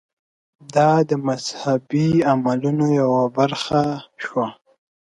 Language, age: Pashto, 19-29